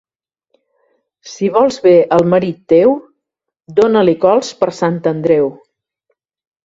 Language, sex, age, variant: Catalan, female, 60-69, Central